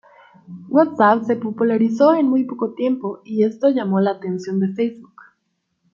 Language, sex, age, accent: Spanish, female, 19-29, México